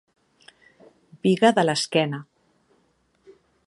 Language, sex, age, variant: Catalan, female, 60-69, Central